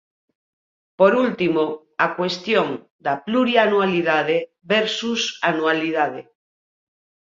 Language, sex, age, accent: Galician, female, 40-49, Normativo (estándar)